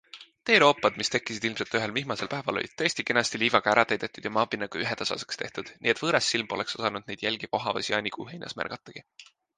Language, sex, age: Estonian, male, 19-29